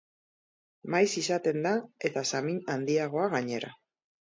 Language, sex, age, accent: Basque, female, 30-39, Mendebalekoa (Araba, Bizkaia, Gipuzkoako mendebaleko herri batzuk)